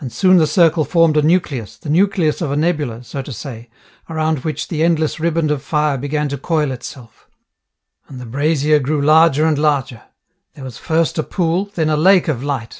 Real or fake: real